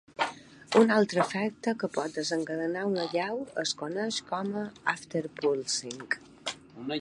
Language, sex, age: Catalan, female, 40-49